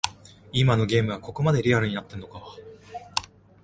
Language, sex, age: Japanese, male, 19-29